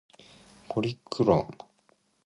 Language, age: English, 19-29